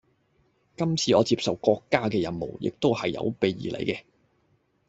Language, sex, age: Cantonese, male, 30-39